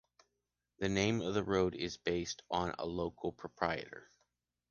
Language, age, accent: English, 30-39, Canadian English